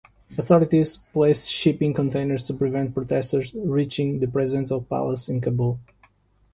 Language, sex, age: English, male, 30-39